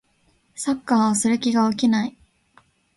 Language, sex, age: Japanese, female, under 19